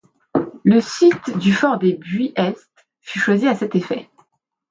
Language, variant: French, Français de métropole